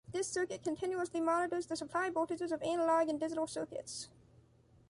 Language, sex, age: English, male, under 19